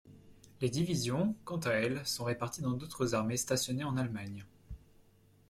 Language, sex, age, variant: French, male, 19-29, Français de métropole